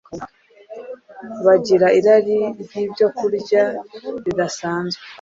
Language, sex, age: Kinyarwanda, female, 30-39